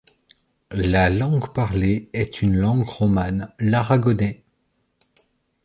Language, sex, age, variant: French, male, 30-39, Français de métropole